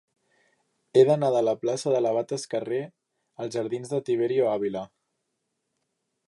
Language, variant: Catalan, Central